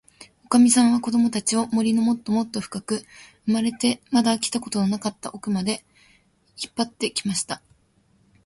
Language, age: Japanese, 19-29